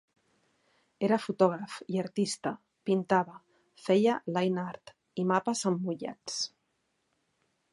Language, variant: Catalan, Central